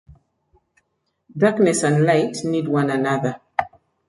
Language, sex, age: English, female, 40-49